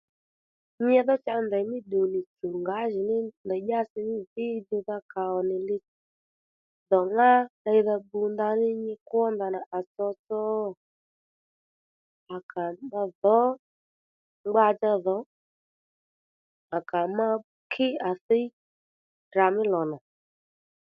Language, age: Lendu, 19-29